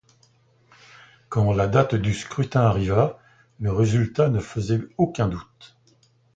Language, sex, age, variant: French, male, 70-79, Français de métropole